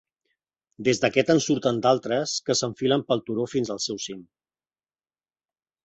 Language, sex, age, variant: Catalan, male, 40-49, Central